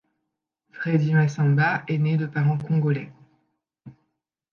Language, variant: French, Français de métropole